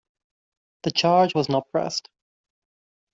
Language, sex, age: English, male, 19-29